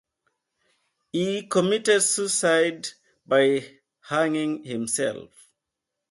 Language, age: English, 50-59